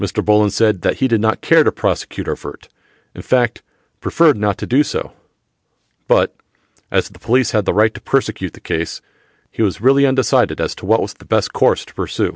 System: none